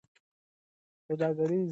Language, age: Pashto, 19-29